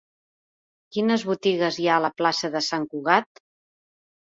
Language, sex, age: Catalan, female, 40-49